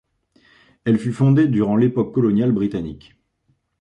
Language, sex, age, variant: French, male, 19-29, Français de métropole